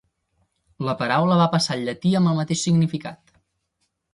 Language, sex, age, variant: Catalan, male, 19-29, Central